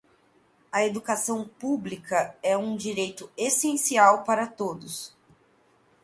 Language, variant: Portuguese, Portuguese (Brasil)